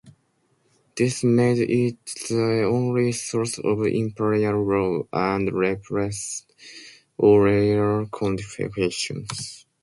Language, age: English, 19-29